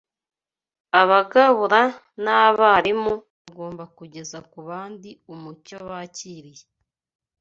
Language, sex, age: Kinyarwanda, female, 19-29